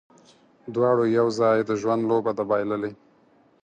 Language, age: Pashto, 19-29